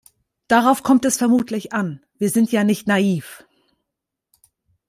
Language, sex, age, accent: German, female, 30-39, Deutschland Deutsch